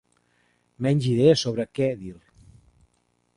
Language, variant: Catalan, Central